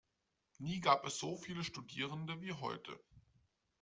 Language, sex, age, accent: German, male, 19-29, Deutschland Deutsch